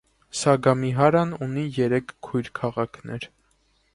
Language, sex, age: Armenian, male, 19-29